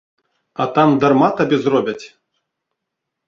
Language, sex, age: Belarusian, male, 30-39